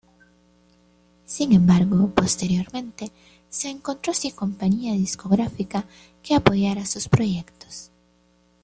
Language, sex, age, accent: Spanish, female, 19-29, América central